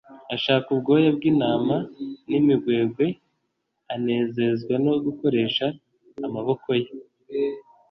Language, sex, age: Kinyarwanda, male, 19-29